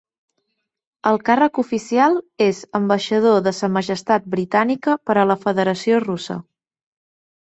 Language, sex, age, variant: Catalan, female, 30-39, Central